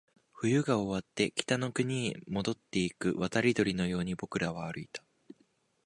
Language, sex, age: Japanese, male, 19-29